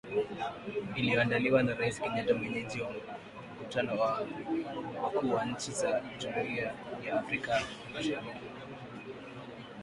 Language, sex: Swahili, male